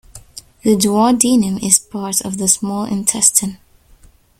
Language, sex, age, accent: English, female, under 19, England English